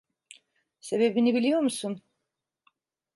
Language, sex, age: Turkish, female, 40-49